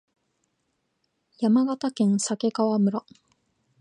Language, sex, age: Japanese, female, 19-29